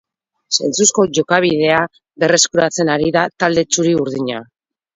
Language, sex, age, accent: Basque, female, 30-39, Mendebalekoa (Araba, Bizkaia, Gipuzkoako mendebaleko herri batzuk)